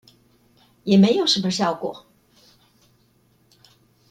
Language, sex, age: Chinese, female, 60-69